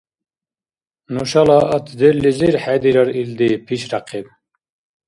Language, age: Dargwa, 50-59